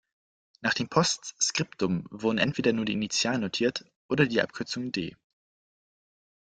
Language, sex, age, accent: German, male, 19-29, Deutschland Deutsch